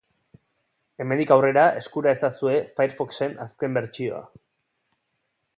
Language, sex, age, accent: Basque, male, 30-39, Erdialdekoa edo Nafarra (Gipuzkoa, Nafarroa)